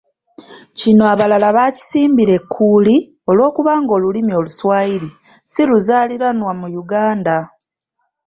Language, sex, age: Ganda, female, 19-29